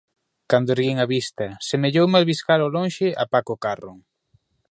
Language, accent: Galician, Oriental (común en zona oriental)